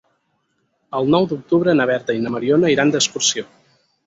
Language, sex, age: Catalan, male, 19-29